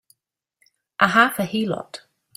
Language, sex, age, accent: English, female, 30-39, New Zealand English